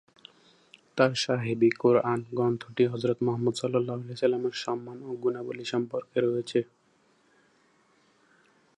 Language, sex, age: Bengali, male, 19-29